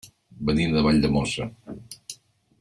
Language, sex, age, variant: Catalan, male, 50-59, Central